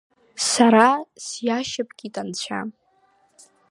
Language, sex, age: Abkhazian, female, under 19